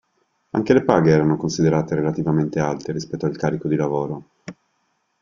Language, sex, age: Italian, male, 40-49